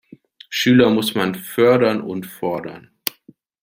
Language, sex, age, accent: German, male, 40-49, Deutschland Deutsch